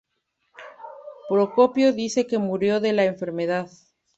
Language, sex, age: Spanish, female, 30-39